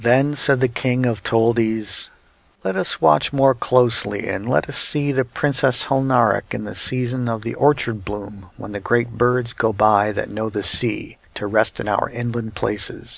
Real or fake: real